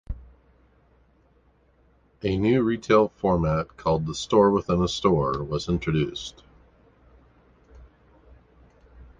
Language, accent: English, United States English